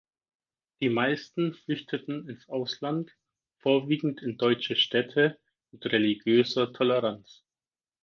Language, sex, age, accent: German, male, 19-29, Deutschland Deutsch